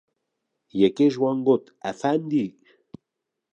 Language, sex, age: Kurdish, male, 30-39